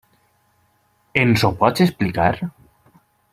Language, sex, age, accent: Catalan, male, 19-29, valencià